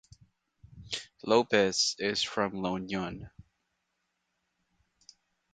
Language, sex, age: English, male, 19-29